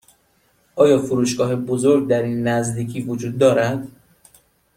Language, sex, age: Persian, male, 19-29